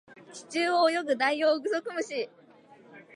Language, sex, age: Japanese, female, 19-29